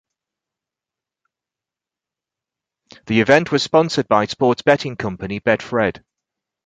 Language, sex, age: English, male, 50-59